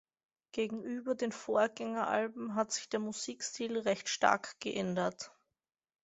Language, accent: German, Österreichisches Deutsch